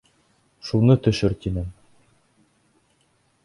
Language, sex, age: Bashkir, male, 19-29